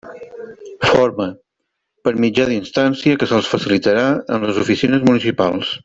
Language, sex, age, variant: Catalan, male, 50-59, Balear